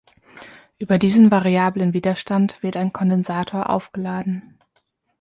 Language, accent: German, Deutschland Deutsch